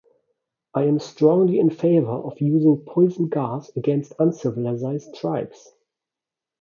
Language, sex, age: English, male, 30-39